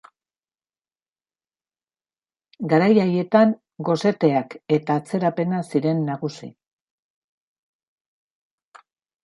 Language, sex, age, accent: Basque, female, 60-69, Erdialdekoa edo Nafarra (Gipuzkoa, Nafarroa)